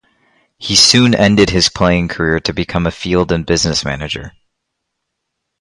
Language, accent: English, United States English